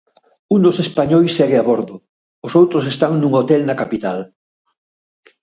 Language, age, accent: Galician, 60-69, Atlántico (seseo e gheada)